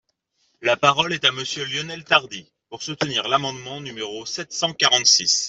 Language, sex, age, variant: French, male, 19-29, Français de métropole